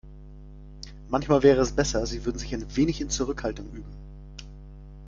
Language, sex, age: German, male, 30-39